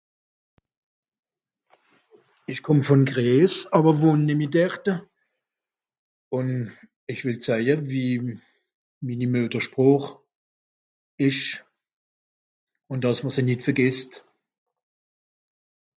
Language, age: Swiss German, 60-69